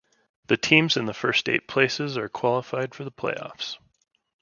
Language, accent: English, United States English